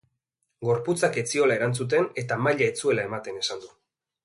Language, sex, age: Basque, male, 19-29